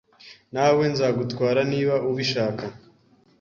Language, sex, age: Kinyarwanda, male, 19-29